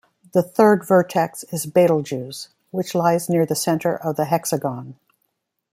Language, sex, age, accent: English, female, 50-59, United States English